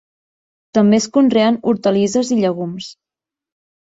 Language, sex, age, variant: Catalan, female, 19-29, Central